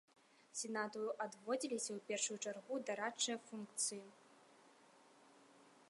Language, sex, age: Belarusian, female, 19-29